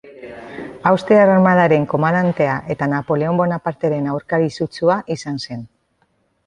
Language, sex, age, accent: Basque, female, 40-49, Erdialdekoa edo Nafarra (Gipuzkoa, Nafarroa)